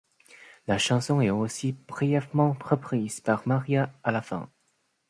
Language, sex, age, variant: French, male, 19-29, Français de métropole